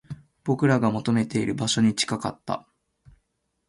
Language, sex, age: Japanese, male, 19-29